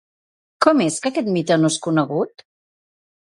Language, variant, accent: Catalan, Central, central